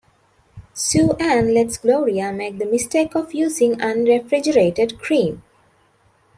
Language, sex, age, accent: English, female, 19-29, India and South Asia (India, Pakistan, Sri Lanka)